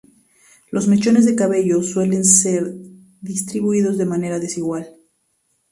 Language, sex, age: Spanish, female, 30-39